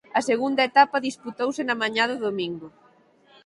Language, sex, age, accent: Galician, female, 19-29, Normativo (estándar)